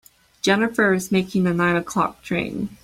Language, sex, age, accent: English, female, 19-29, Canadian English